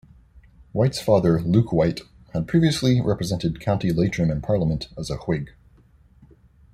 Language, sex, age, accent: English, male, 19-29, United States English